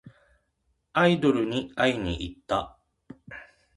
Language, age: Japanese, 50-59